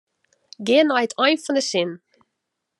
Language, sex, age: Western Frisian, female, 30-39